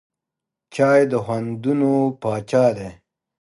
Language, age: Pashto, 30-39